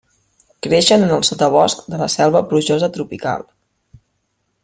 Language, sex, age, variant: Catalan, female, 19-29, Central